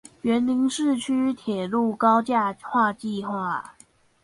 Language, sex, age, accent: Chinese, female, under 19, 出生地：新北市